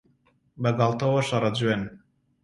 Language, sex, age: Central Kurdish, male, 19-29